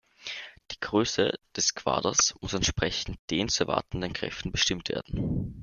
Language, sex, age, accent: German, male, under 19, Österreichisches Deutsch